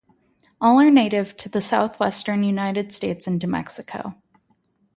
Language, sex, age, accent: English, female, 19-29, United States English